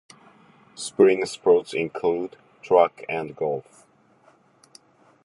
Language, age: English, 50-59